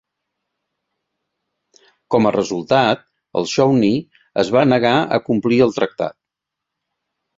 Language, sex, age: Catalan, male, 60-69